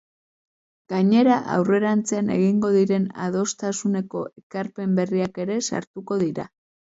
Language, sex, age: Basque, female, 30-39